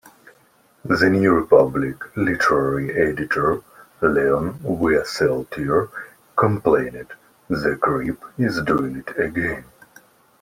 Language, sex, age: English, male, 19-29